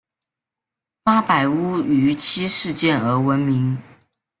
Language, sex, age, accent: Chinese, male, under 19, 出生地：湖南省